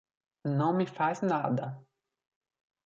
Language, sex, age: Portuguese, male, 19-29